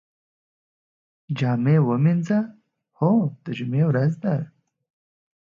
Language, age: Pashto, 19-29